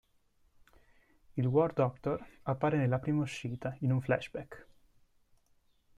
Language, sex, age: Italian, male, 19-29